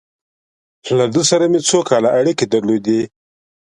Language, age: Pashto, 19-29